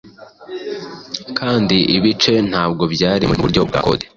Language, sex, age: Kinyarwanda, male, 19-29